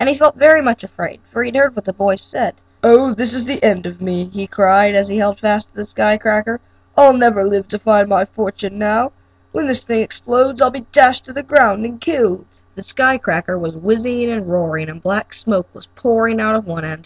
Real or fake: real